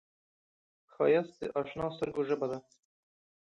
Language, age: Pashto, 19-29